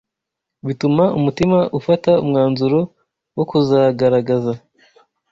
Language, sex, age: Kinyarwanda, male, 19-29